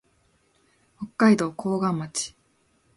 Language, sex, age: Japanese, female, 19-29